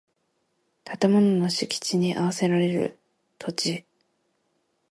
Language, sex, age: Japanese, female, 19-29